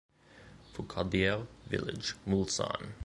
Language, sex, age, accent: English, male, 19-29, United States English